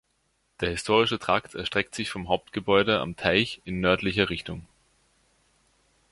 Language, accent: German, Österreichisches Deutsch